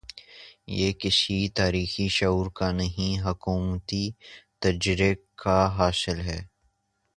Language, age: Urdu, 19-29